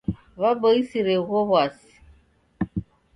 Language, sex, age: Taita, female, 60-69